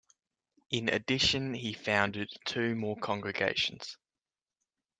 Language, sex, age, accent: English, male, 19-29, Australian English